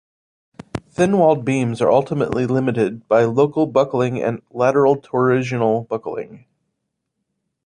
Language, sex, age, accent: English, male, 30-39, United States English